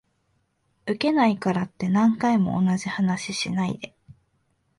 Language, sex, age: Japanese, female, 19-29